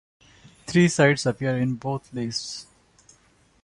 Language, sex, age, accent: English, male, 30-39, India and South Asia (India, Pakistan, Sri Lanka)